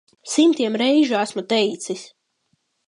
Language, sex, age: Latvian, male, under 19